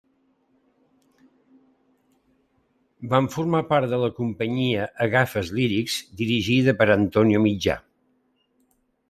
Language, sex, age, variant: Catalan, male, 70-79, Septentrional